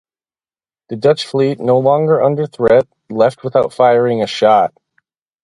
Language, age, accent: English, 19-29, United States English; midwest